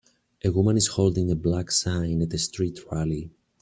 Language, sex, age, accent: English, male, 40-49, United States English